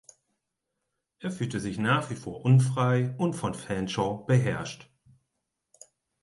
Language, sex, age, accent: German, male, 40-49, Deutschland Deutsch; Hochdeutsch